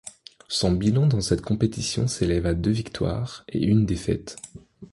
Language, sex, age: French, male, 19-29